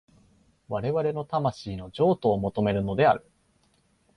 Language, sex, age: Japanese, male, 19-29